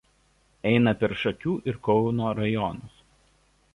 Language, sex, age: Lithuanian, male, 30-39